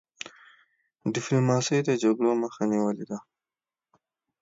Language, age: Pashto, 19-29